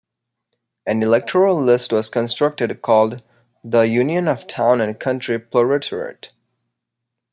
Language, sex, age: English, male, 50-59